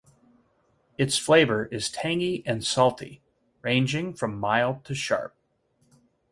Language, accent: English, United States English